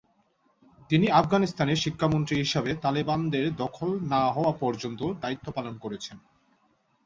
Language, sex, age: Bengali, male, 19-29